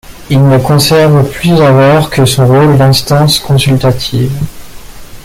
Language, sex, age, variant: French, male, 30-39, Français de métropole